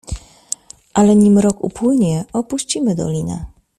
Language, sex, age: Polish, female, 30-39